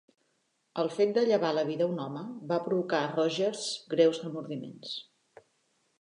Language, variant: Catalan, Central